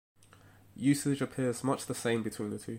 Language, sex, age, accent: English, male, 19-29, England English